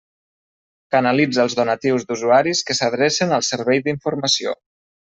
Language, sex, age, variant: Catalan, male, 19-29, Nord-Occidental